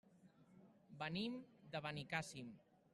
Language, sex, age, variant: Catalan, male, 40-49, Central